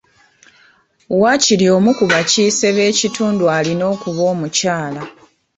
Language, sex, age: Ganda, female, 30-39